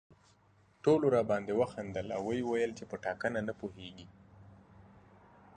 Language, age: Pashto, 30-39